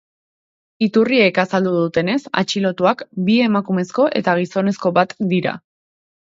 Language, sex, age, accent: Basque, female, 19-29, Erdialdekoa edo Nafarra (Gipuzkoa, Nafarroa)